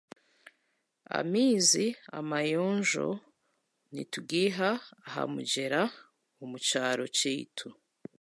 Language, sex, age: Chiga, female, 30-39